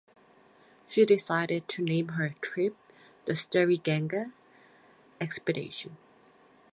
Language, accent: English, Canadian English